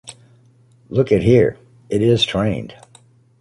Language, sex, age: English, male, 50-59